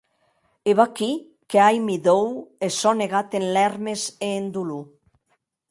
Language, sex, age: Occitan, female, 60-69